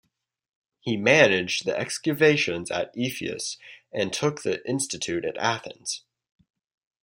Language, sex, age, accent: English, male, under 19, United States English